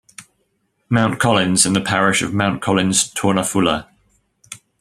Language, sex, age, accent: English, male, 40-49, England English